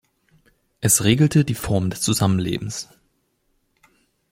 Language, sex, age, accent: German, male, 19-29, Deutschland Deutsch